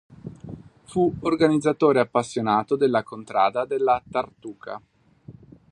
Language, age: Italian, 30-39